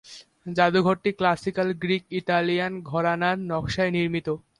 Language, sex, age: Bengali, male, under 19